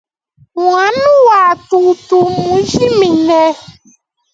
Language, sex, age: Luba-Lulua, female, 19-29